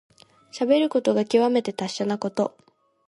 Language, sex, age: Japanese, female, 19-29